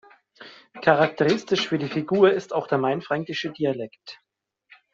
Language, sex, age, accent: German, male, 30-39, Deutschland Deutsch